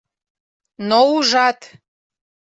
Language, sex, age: Mari, female, 40-49